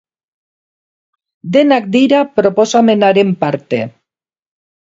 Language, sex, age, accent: Basque, female, 60-69, Mendebalekoa (Araba, Bizkaia, Gipuzkoako mendebaleko herri batzuk)